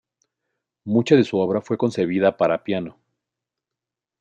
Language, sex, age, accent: Spanish, male, 30-39, México